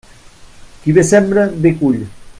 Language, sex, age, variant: Catalan, male, 30-39, Central